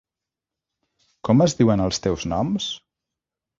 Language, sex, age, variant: Catalan, male, 40-49, Central